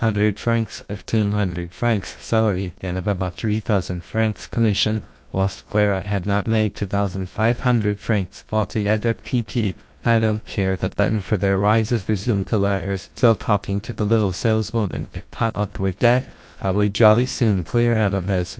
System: TTS, GlowTTS